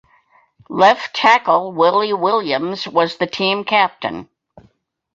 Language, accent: English, United States English